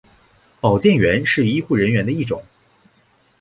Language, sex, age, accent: Chinese, male, 19-29, 出生地：黑龙江省